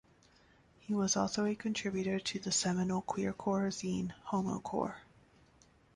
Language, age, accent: English, 30-39, United States English